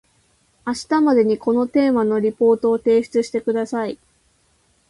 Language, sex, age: Japanese, female, 19-29